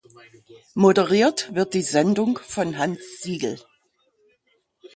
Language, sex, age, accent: German, female, 60-69, Deutschland Deutsch